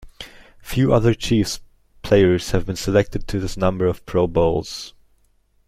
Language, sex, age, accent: English, male, 19-29, England English